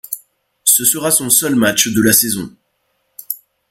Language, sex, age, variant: French, male, 19-29, Français de métropole